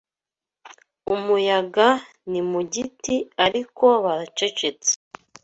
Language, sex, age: Kinyarwanda, female, 19-29